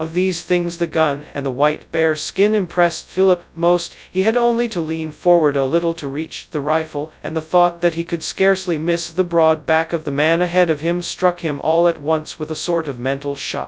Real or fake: fake